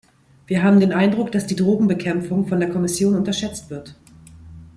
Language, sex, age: German, female, 40-49